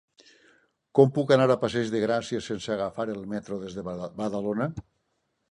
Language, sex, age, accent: Catalan, male, 60-69, valencià